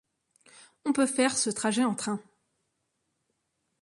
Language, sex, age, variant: French, female, 19-29, Français de métropole